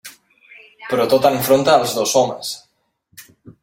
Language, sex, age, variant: Catalan, male, 19-29, Central